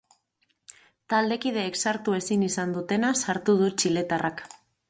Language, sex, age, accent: Basque, female, 30-39, Mendebalekoa (Araba, Bizkaia, Gipuzkoako mendebaleko herri batzuk)